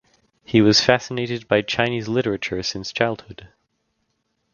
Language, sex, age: English, male, under 19